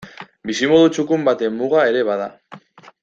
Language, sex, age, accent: Basque, male, 19-29, Mendebalekoa (Araba, Bizkaia, Gipuzkoako mendebaleko herri batzuk)